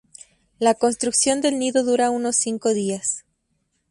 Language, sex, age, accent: Spanish, female, 19-29, México